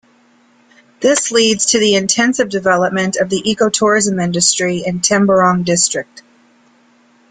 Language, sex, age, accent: English, female, 40-49, United States English